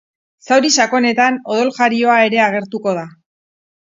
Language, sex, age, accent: Basque, female, 40-49, Erdialdekoa edo Nafarra (Gipuzkoa, Nafarroa)